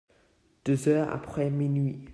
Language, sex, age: French, male, under 19